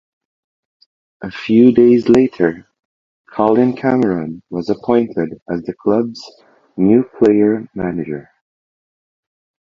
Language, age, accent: English, 30-39, Filipino